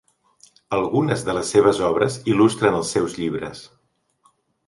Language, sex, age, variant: Catalan, male, 50-59, Central